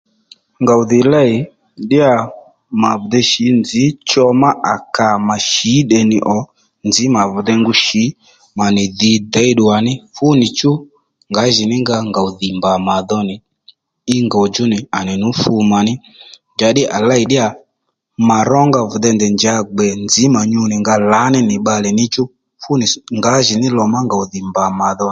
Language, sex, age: Lendu, male, 30-39